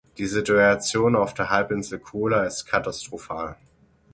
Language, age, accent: German, 30-39, Deutschland Deutsch